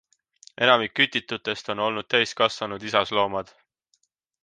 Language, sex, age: Estonian, male, 19-29